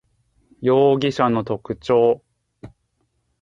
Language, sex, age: Japanese, male, 30-39